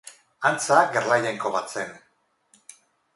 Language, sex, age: Basque, female, 50-59